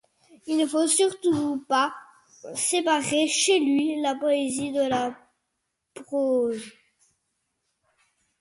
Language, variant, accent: French, Français d'Europe, Français de Belgique